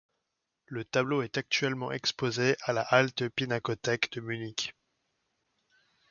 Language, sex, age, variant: French, male, 40-49, Français de métropole